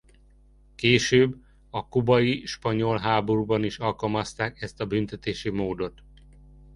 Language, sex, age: Hungarian, male, 30-39